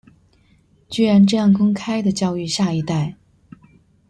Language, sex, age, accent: Chinese, female, 40-49, 出生地：臺北市